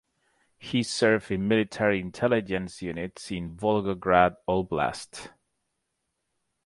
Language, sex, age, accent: English, male, 40-49, United States English